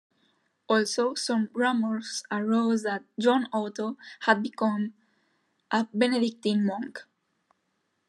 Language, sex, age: English, female, under 19